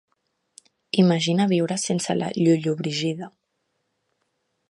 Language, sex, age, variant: Catalan, female, 19-29, Central